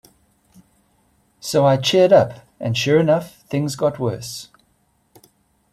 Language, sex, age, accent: English, male, 40-49, Southern African (South Africa, Zimbabwe, Namibia)